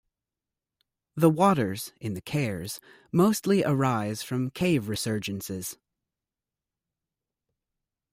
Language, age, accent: English, 30-39, United States English